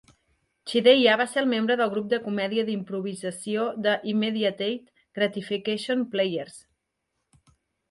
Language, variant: Catalan, Nord-Occidental